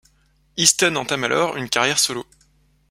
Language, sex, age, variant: French, male, 30-39, Français de métropole